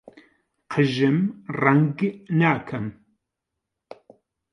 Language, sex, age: Central Kurdish, male, 40-49